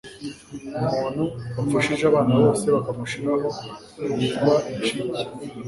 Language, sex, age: Kinyarwanda, male, under 19